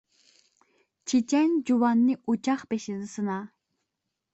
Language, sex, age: Uyghur, female, 19-29